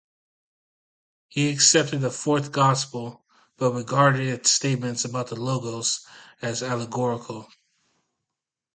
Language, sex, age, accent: English, male, 30-39, United States English